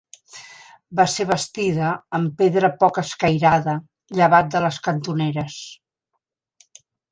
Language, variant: Catalan, Central